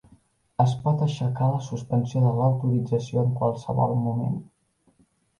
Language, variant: Catalan, Balear